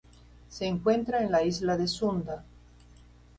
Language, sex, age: Spanish, female, 60-69